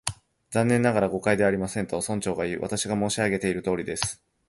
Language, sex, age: Japanese, male, 19-29